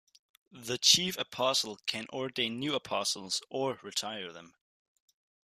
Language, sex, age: English, male, under 19